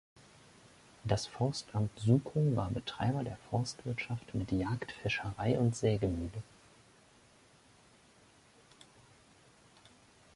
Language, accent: German, Deutschland Deutsch